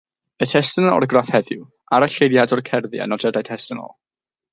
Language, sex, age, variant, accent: Welsh, male, under 19, South-Eastern Welsh, Y Deyrnas Unedig Cymraeg